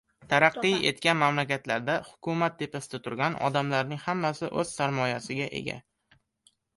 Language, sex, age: Uzbek, male, under 19